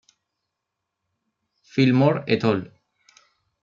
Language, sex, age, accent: Spanish, male, 19-29, España: Norte peninsular (Asturias, Castilla y León, Cantabria, País Vasco, Navarra, Aragón, La Rioja, Guadalajara, Cuenca)